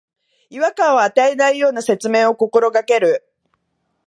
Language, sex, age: Japanese, female, 50-59